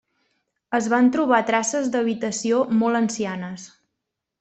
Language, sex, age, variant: Catalan, female, 19-29, Central